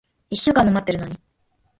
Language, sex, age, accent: Japanese, female, under 19, 標準